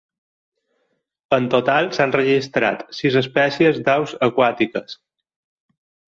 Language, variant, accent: Catalan, Balear, balear